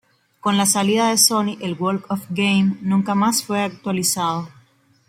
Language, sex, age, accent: Spanish, female, 19-29, Caribe: Cuba, Venezuela, Puerto Rico, República Dominicana, Panamá, Colombia caribeña, México caribeño, Costa del golfo de México